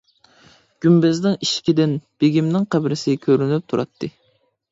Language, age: Uyghur, 19-29